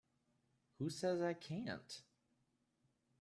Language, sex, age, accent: English, male, 30-39, United States English